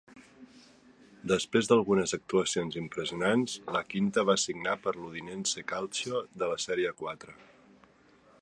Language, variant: Catalan, Central